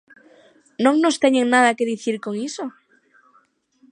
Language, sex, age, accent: Galician, female, under 19, Atlántico (seseo e gheada); Normativo (estándar)